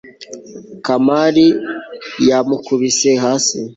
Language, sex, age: Kinyarwanda, male, 19-29